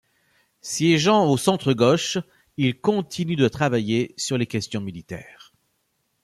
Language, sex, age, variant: French, male, 40-49, Français de métropole